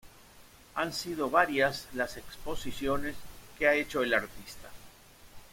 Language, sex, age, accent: Spanish, male, 60-69, Rioplatense: Argentina, Uruguay, este de Bolivia, Paraguay